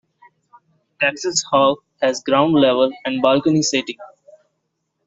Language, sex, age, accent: English, male, under 19, India and South Asia (India, Pakistan, Sri Lanka)